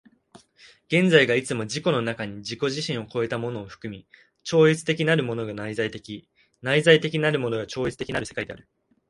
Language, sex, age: Japanese, male, 19-29